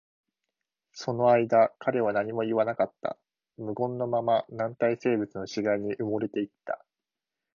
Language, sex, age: Japanese, male, 19-29